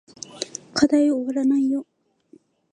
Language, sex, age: Japanese, female, 19-29